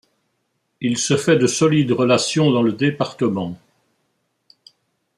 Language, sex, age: French, male, 80-89